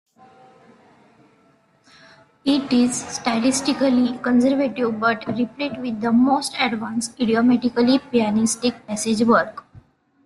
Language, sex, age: English, female, 19-29